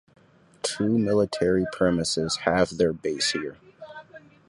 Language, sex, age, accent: English, male, under 19, United States English